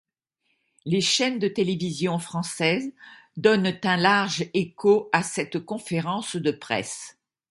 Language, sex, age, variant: French, female, 70-79, Français de métropole